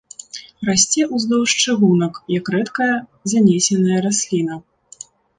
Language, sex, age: Belarusian, female, 19-29